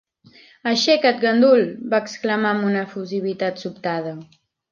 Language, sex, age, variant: Catalan, female, under 19, Septentrional